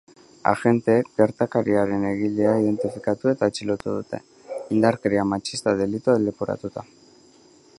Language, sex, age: Basque, male, 19-29